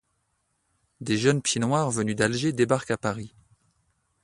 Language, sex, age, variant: French, male, 30-39, Français de métropole